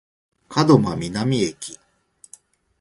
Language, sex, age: Japanese, male, 40-49